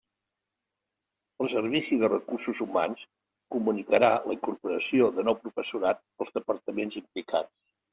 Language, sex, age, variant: Catalan, male, 70-79, Septentrional